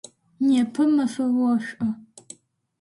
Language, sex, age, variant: Adyghe, female, under 19, Адыгабзэ (Кирил, пстэумэ зэдыряе)